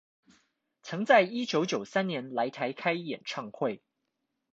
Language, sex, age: Chinese, male, 19-29